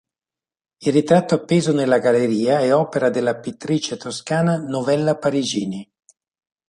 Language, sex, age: Italian, male, 60-69